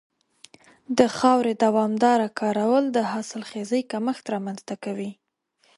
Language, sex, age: Pashto, female, 19-29